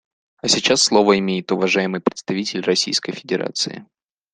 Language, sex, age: Russian, male, 19-29